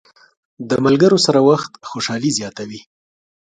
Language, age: Pashto, 30-39